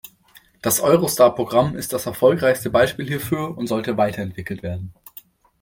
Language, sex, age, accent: German, male, 19-29, Deutschland Deutsch